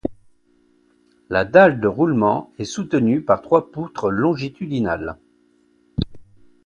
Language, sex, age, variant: French, male, 50-59, Français de métropole